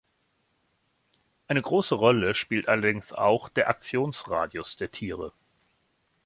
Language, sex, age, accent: German, male, 40-49, Deutschland Deutsch